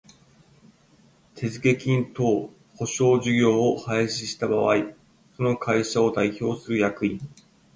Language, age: Japanese, 30-39